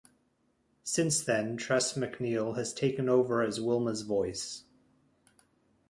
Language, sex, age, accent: English, male, 30-39, United States English